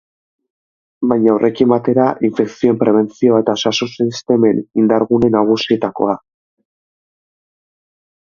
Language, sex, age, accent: Basque, male, 19-29, Erdialdekoa edo Nafarra (Gipuzkoa, Nafarroa)